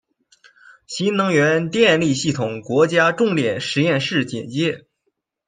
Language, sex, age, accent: Chinese, male, 19-29, 出生地：山东省